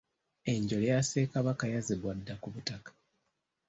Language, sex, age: Ganda, male, 90+